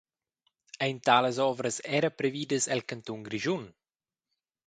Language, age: Romansh, 30-39